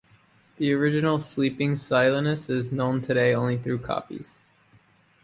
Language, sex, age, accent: English, male, 30-39, United States English